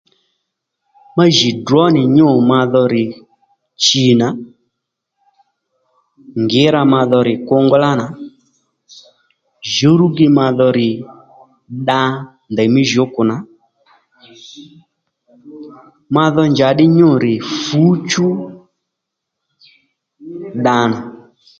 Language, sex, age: Lendu, male, 30-39